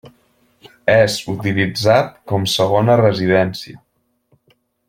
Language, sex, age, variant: Catalan, male, 19-29, Central